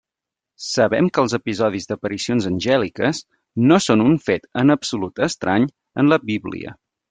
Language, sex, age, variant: Catalan, male, 30-39, Central